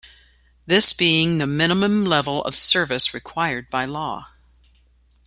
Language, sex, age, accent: English, female, 50-59, United States English